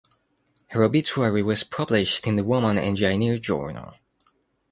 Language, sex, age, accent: English, male, 19-29, United States English